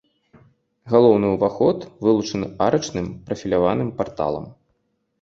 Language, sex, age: Belarusian, male, 30-39